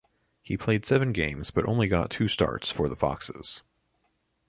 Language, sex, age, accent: English, male, 30-39, United States English